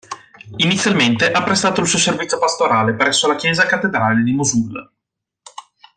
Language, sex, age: Italian, male, 19-29